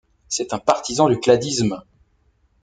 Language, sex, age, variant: French, male, 40-49, Français de métropole